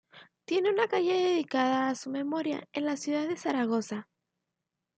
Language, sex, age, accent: Spanish, female, under 19, México